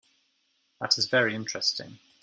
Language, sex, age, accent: English, male, 30-39, England English